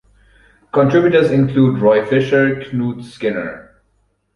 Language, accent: English, German